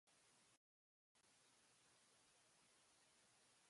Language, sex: Japanese, female